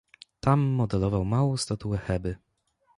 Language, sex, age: Polish, male, 19-29